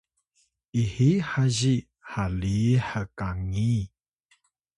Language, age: Atayal, 30-39